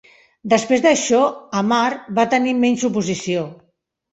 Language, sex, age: Catalan, female, 60-69